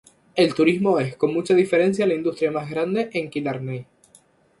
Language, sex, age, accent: Spanish, male, 19-29, España: Islas Canarias